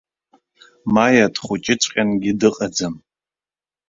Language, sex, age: Abkhazian, male, 30-39